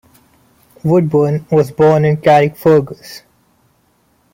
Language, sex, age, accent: English, male, 19-29, India and South Asia (India, Pakistan, Sri Lanka)